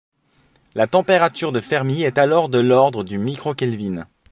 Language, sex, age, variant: French, male, 30-39, Français de métropole